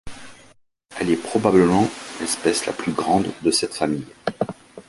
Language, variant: French, Français de métropole